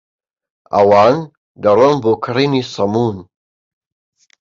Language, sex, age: Central Kurdish, male, 19-29